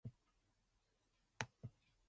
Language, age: English, 19-29